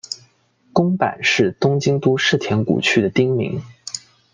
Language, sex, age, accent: Chinese, male, 19-29, 出生地：广东省